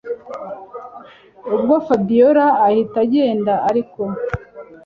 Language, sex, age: Kinyarwanda, female, 40-49